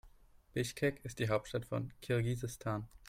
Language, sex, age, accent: German, male, 19-29, Deutschland Deutsch